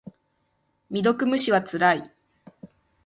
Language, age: Japanese, 19-29